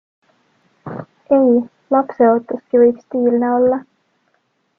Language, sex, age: Estonian, female, 19-29